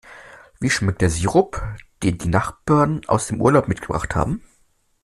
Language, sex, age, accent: German, male, 19-29, Deutschland Deutsch